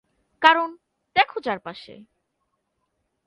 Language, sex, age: Bengali, female, 19-29